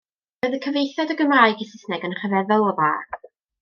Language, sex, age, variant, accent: Welsh, female, 19-29, North-Eastern Welsh, Y Deyrnas Unedig Cymraeg